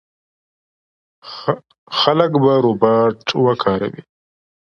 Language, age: Pashto, 19-29